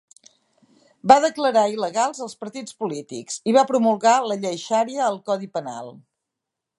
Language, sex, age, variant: Catalan, female, 50-59, Central